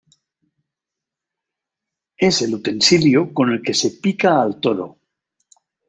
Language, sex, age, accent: Spanish, male, 60-69, España: Norte peninsular (Asturias, Castilla y León, Cantabria, País Vasco, Navarra, Aragón, La Rioja, Guadalajara, Cuenca)